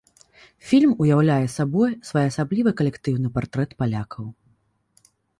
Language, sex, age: Belarusian, female, 19-29